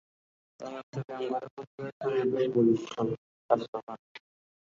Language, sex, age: Bengali, male, 19-29